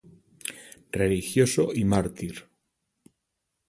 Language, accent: Spanish, España: Centro-Sur peninsular (Madrid, Toledo, Castilla-La Mancha)